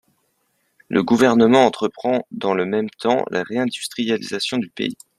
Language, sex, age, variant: French, male, under 19, Français de métropole